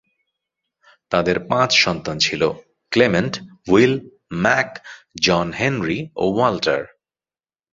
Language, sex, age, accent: Bengali, male, 30-39, চলিত